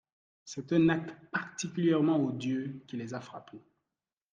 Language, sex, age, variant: French, male, 19-29, Français de métropole